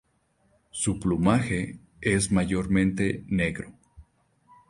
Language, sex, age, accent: Spanish, male, 30-39, México